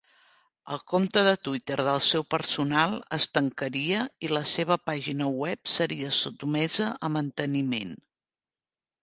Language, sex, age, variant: Catalan, female, 50-59, Central